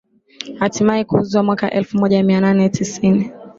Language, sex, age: Swahili, female, 19-29